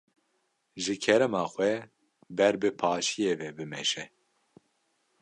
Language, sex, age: Kurdish, male, 19-29